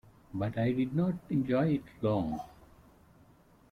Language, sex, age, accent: English, male, 40-49, India and South Asia (India, Pakistan, Sri Lanka)